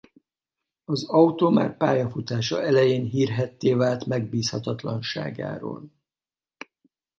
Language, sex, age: Hungarian, male, 50-59